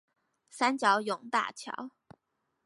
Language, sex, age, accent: Chinese, female, 19-29, 出生地：臺北市